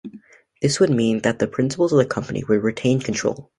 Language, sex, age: English, male, under 19